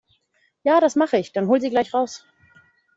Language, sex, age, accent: German, female, 19-29, Deutschland Deutsch